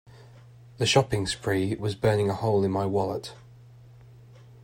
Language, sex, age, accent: English, male, 19-29, England English